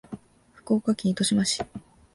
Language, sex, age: Japanese, female, 19-29